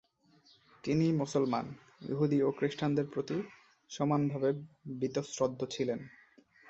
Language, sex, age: Bengali, male, 19-29